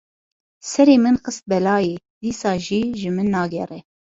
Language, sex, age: Kurdish, female, 30-39